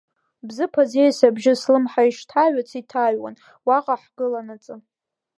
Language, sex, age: Abkhazian, female, 19-29